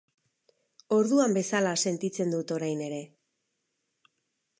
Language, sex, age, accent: Basque, female, 50-59, Erdialdekoa edo Nafarra (Gipuzkoa, Nafarroa)